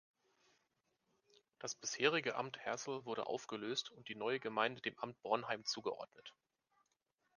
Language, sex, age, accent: German, male, 30-39, Deutschland Deutsch